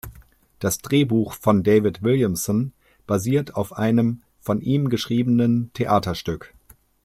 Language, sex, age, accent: German, male, 50-59, Deutschland Deutsch